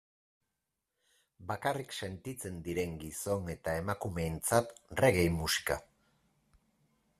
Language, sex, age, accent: Basque, male, 40-49, Mendebalekoa (Araba, Bizkaia, Gipuzkoako mendebaleko herri batzuk)